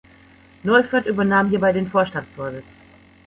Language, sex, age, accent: German, female, 40-49, Deutschland Deutsch